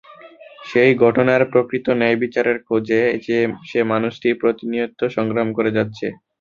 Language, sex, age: Bengali, male, 19-29